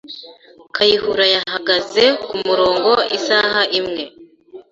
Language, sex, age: Kinyarwanda, female, 19-29